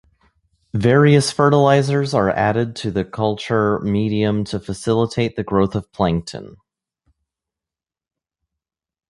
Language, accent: English, United States English